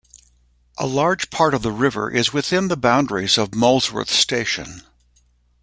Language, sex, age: English, male, 60-69